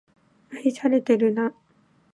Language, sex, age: Japanese, female, under 19